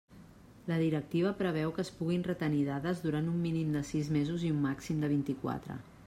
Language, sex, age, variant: Catalan, female, 40-49, Central